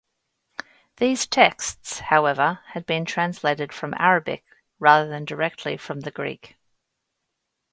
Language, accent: English, Australian English